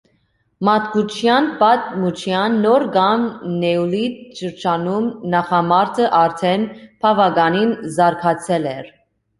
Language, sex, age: Armenian, female, 30-39